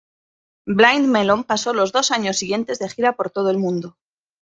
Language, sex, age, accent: Spanish, female, 40-49, España: Norte peninsular (Asturias, Castilla y León, Cantabria, País Vasco, Navarra, Aragón, La Rioja, Guadalajara, Cuenca)